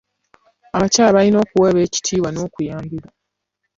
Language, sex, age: Ganda, female, 19-29